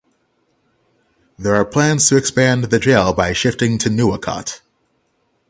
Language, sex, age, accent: English, male, 30-39, United States English; England English